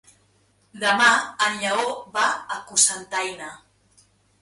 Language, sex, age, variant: Catalan, female, 30-39, Central